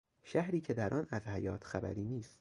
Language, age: Persian, 19-29